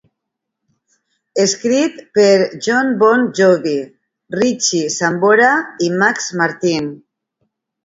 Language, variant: Catalan, Valencià meridional